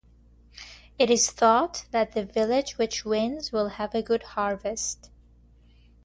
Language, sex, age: English, female, 30-39